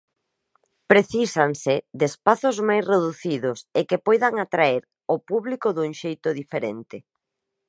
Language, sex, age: Galician, female, 40-49